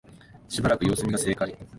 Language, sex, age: Japanese, male, 19-29